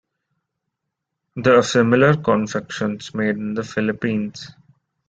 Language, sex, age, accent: English, male, 19-29, India and South Asia (India, Pakistan, Sri Lanka)